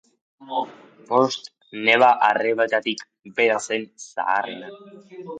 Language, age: Basque, under 19